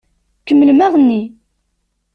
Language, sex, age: Kabyle, female, 19-29